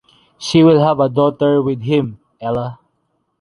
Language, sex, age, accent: English, male, 19-29, Filipino